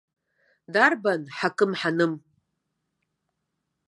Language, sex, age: Abkhazian, female, 50-59